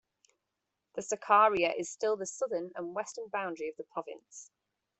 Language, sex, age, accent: English, female, 30-39, England English